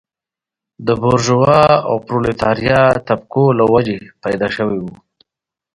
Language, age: Pashto, 30-39